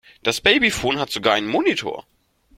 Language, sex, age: German, male, 19-29